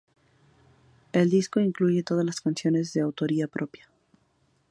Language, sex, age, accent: Spanish, female, 19-29, México